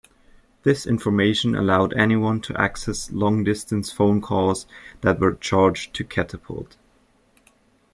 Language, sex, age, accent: English, male, 19-29, United States English